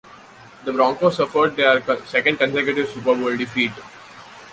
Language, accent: English, India and South Asia (India, Pakistan, Sri Lanka)